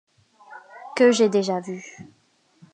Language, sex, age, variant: French, female, under 19, Français de métropole